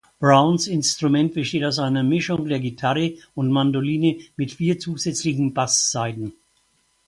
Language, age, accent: German, 70-79, Deutschland Deutsch